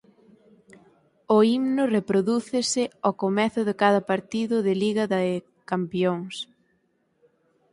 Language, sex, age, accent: Galician, female, 19-29, Atlántico (seseo e gheada)